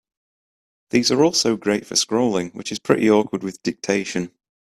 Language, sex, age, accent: English, male, 19-29, England English